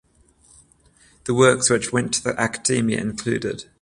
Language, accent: English, United States English; Australian English; England English; New Zealand English; Welsh English